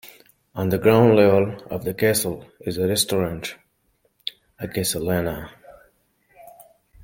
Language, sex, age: English, male, 30-39